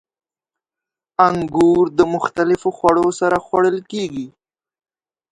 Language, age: Pashto, under 19